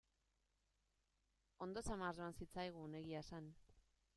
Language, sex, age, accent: Basque, female, 30-39, Mendebalekoa (Araba, Bizkaia, Gipuzkoako mendebaleko herri batzuk)